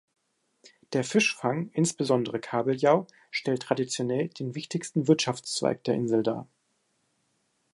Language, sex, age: German, male, 19-29